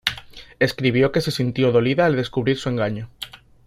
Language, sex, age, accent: Spanish, male, 19-29, España: Sur peninsular (Andalucia, Extremadura, Murcia)